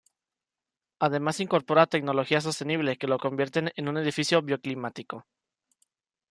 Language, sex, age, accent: Spanish, male, under 19, México